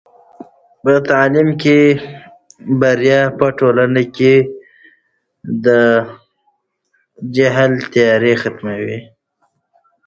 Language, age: Pashto, 19-29